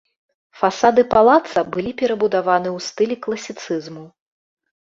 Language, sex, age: Belarusian, female, 40-49